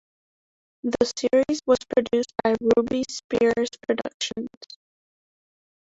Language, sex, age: English, female, under 19